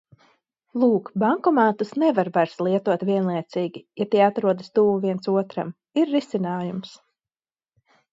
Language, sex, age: Latvian, female, 30-39